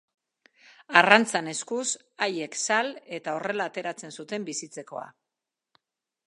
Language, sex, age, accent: Basque, female, 50-59, Mendebalekoa (Araba, Bizkaia, Gipuzkoako mendebaleko herri batzuk)